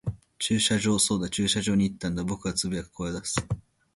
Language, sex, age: Japanese, male, 19-29